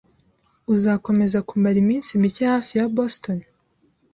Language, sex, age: Kinyarwanda, female, 19-29